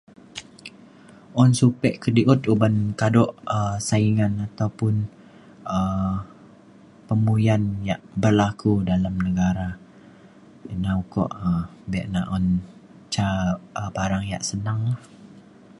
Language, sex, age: Mainstream Kenyah, male, 19-29